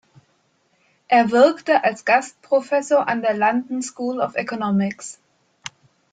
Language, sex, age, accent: German, female, 19-29, Deutschland Deutsch